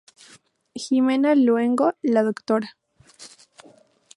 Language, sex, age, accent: Spanish, female, 19-29, México